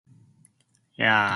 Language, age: English, 19-29